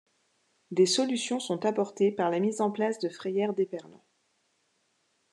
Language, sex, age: French, female, 30-39